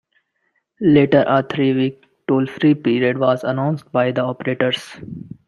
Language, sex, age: English, male, 19-29